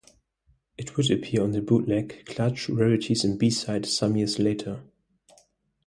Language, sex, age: English, male, 19-29